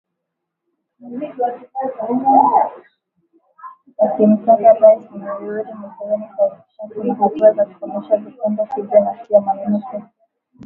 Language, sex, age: Swahili, female, 19-29